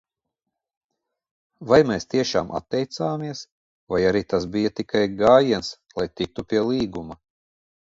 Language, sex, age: Latvian, male, 40-49